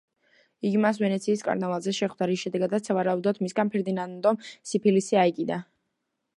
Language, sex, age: Georgian, female, under 19